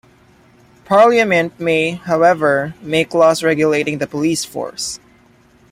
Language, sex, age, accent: English, male, 19-29, Filipino